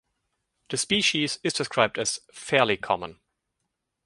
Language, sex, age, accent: English, male, 40-49, United States English